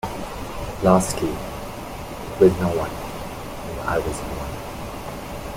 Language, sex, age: English, male, 19-29